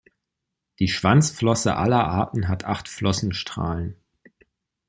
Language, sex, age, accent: German, male, 30-39, Deutschland Deutsch